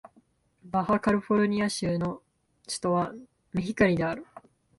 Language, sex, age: Japanese, female, 19-29